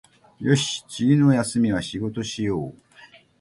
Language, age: Japanese, 60-69